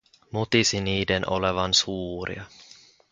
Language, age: Finnish, 19-29